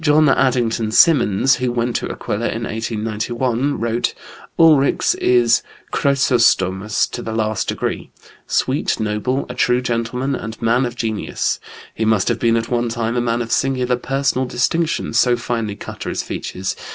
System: none